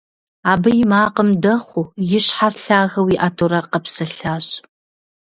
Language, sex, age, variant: Kabardian, female, 40-49, Адыгэбзэ (Къэбэрдей, Кирил, Урысей)